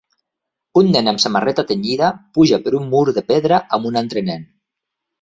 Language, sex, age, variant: Catalan, male, 40-49, Septentrional